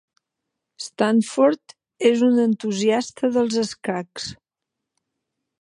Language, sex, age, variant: Catalan, female, 50-59, Central